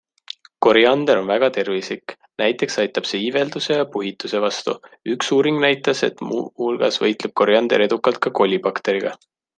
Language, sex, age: Estonian, male, 19-29